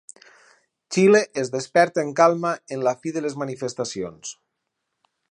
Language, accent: Catalan, valencià